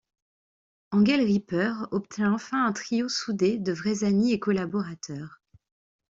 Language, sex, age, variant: French, female, 30-39, Français de métropole